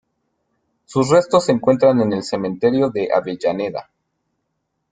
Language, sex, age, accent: Spanish, male, 40-49, México